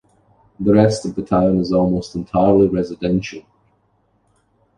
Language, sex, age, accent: English, male, 40-49, Scottish English